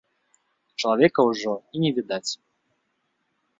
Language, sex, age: Belarusian, male, 19-29